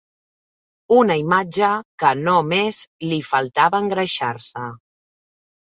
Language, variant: Catalan, Central